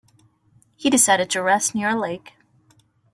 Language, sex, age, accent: English, female, under 19, United States English